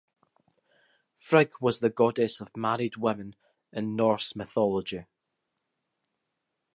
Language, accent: English, Scottish English